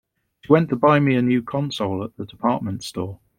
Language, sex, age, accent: English, male, 30-39, England English